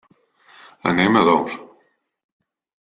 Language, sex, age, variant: Catalan, male, 40-49, Central